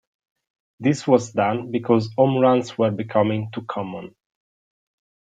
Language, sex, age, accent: English, male, 19-29, England English